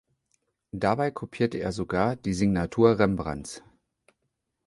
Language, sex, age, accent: German, male, 40-49, Deutschland Deutsch